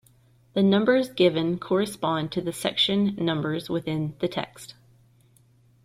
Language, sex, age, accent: English, female, 30-39, United States English